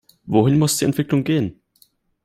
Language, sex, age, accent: German, male, 19-29, Deutschland Deutsch